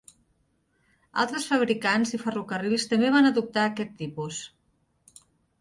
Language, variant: Catalan, Nord-Occidental